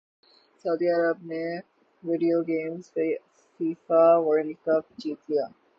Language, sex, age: Urdu, female, 19-29